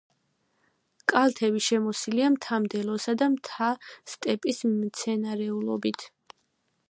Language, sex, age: Georgian, female, 19-29